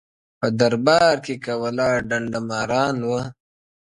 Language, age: Pashto, 19-29